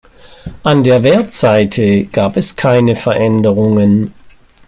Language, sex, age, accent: German, male, 50-59, Deutschland Deutsch